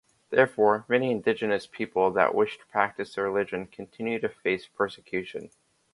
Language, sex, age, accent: English, male, under 19, United States English